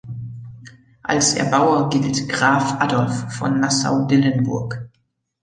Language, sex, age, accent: German, male, under 19, Deutschland Deutsch